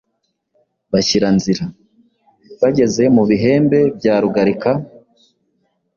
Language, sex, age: Kinyarwanda, male, 19-29